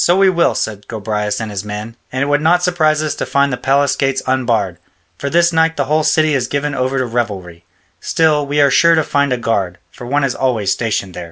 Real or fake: real